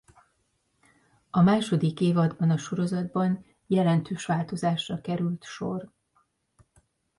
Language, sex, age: Hungarian, female, 40-49